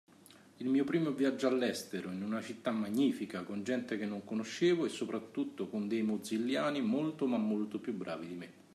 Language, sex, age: Italian, male, 40-49